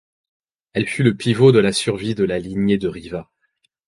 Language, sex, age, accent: French, male, 19-29, Français de Belgique